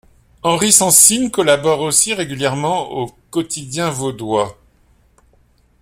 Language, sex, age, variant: French, male, 50-59, Français de métropole